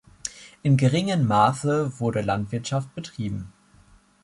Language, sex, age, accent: German, male, 19-29, Deutschland Deutsch